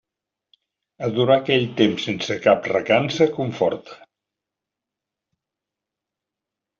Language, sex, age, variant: Catalan, male, 70-79, Central